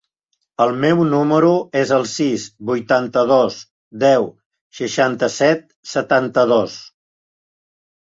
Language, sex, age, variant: Catalan, male, 70-79, Central